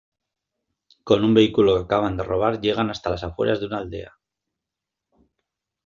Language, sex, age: Spanish, male, 50-59